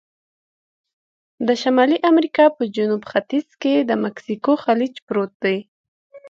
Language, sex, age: Pashto, female, 30-39